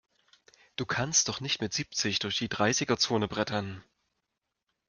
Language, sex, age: German, male, 40-49